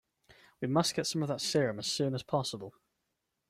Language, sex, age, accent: English, male, 30-39, England English